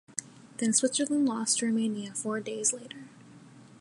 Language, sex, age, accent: English, female, 19-29, United States English